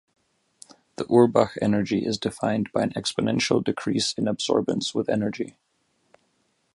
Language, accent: English, United States English